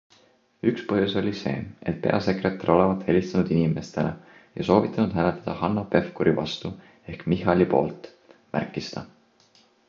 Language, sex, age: Estonian, male, 19-29